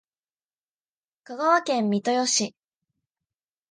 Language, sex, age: Japanese, female, 19-29